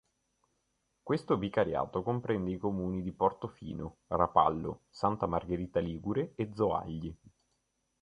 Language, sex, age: Italian, male, 19-29